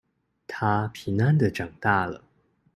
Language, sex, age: Chinese, male, 19-29